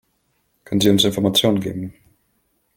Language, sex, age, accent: German, male, 19-29, Deutschland Deutsch